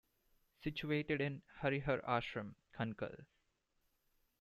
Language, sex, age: English, male, 19-29